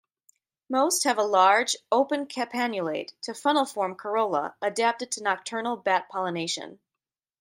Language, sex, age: English, female, 30-39